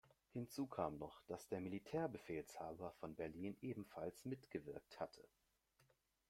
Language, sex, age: German, male, under 19